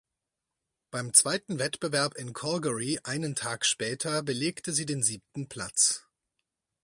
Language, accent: German, Deutschland Deutsch